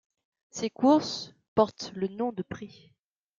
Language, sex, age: French, female, under 19